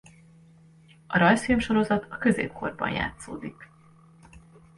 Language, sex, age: Hungarian, female, 40-49